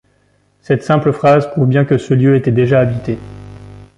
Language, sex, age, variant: French, male, 19-29, Français de métropole